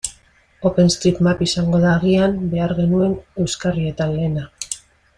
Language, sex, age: Basque, female, 50-59